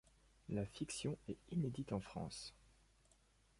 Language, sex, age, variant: French, male, 40-49, Français de métropole